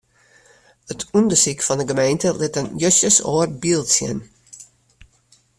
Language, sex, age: Western Frisian, female, 60-69